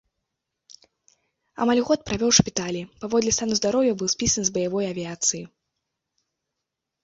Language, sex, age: Belarusian, female, under 19